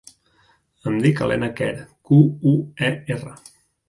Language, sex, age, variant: Catalan, male, 30-39, Central